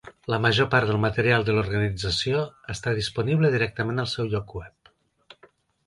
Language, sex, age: Catalan, male, 40-49